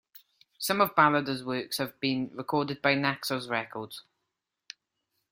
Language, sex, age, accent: English, male, under 19, Welsh English